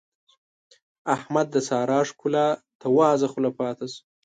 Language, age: Pashto, 19-29